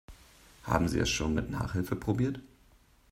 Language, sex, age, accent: German, male, 19-29, Deutschland Deutsch